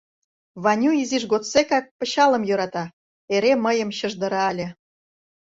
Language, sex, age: Mari, female, 30-39